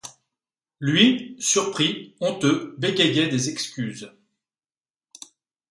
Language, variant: French, Français de métropole